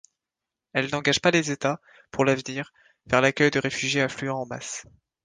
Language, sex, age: French, male, 19-29